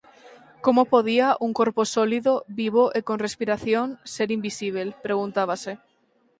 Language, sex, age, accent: Galician, female, 19-29, Atlántico (seseo e gheada)